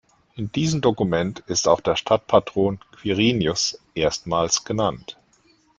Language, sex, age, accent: German, male, 40-49, Deutschland Deutsch